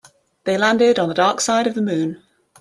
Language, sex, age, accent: English, female, 30-39, England English